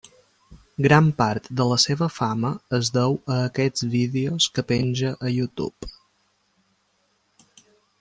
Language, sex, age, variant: Catalan, male, 19-29, Balear